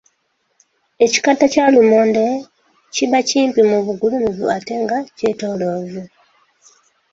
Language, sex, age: Ganda, female, 19-29